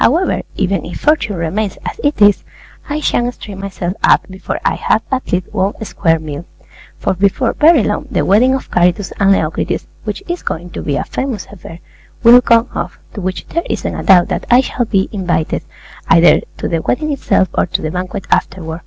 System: none